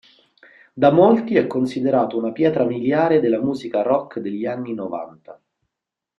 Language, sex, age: Italian, male, 30-39